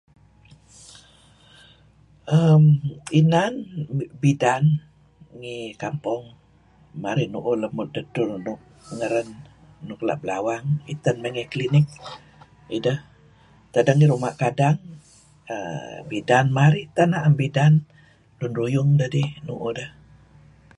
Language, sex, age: Kelabit, female, 60-69